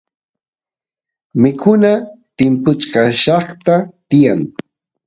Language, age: Santiago del Estero Quichua, 30-39